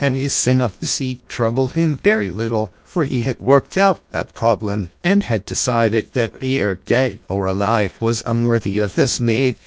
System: TTS, GlowTTS